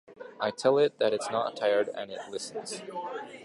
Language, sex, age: English, male, 19-29